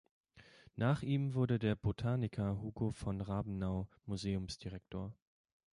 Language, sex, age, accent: German, male, 30-39, Deutschland Deutsch